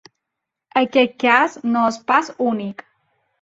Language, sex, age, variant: Catalan, female, 30-39, Balear